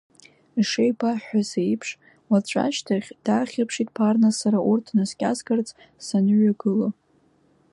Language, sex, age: Abkhazian, female, under 19